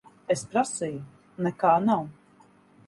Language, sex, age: Latvian, female, 40-49